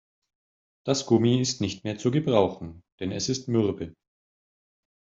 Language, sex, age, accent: German, male, 40-49, Deutschland Deutsch